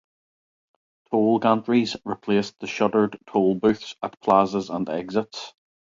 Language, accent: English, Northern Irish